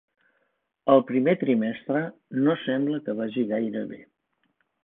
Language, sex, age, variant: Catalan, male, 60-69, Central